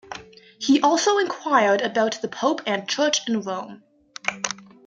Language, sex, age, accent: English, female, under 19, Canadian English